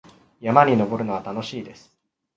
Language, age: Japanese, 19-29